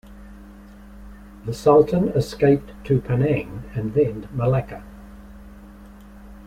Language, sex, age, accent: English, male, 70-79, Australian English